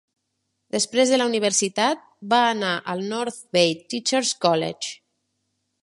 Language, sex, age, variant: Catalan, female, 30-39, Nord-Occidental